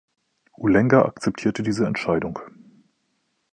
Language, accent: German, Deutschland Deutsch